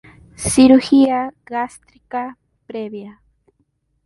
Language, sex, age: Spanish, female, 19-29